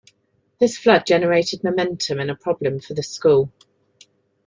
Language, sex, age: English, female, 50-59